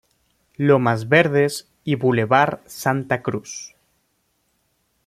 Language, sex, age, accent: Spanish, male, 19-29, México